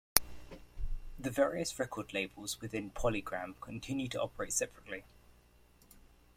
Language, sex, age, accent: English, male, under 19, England English